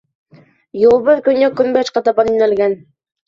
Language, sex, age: Bashkir, female, 19-29